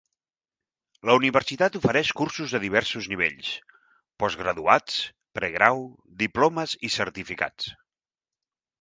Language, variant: Catalan, Central